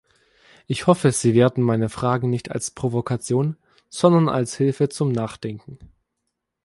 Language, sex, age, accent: German, male, 19-29, Deutschland Deutsch